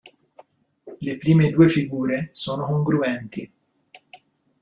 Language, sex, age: Italian, male, under 19